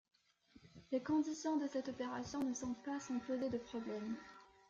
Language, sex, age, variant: French, female, under 19, Français de métropole